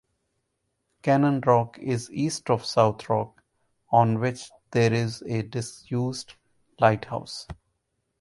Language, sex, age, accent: English, male, 50-59, India and South Asia (India, Pakistan, Sri Lanka)